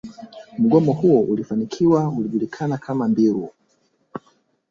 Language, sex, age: Swahili, male, 19-29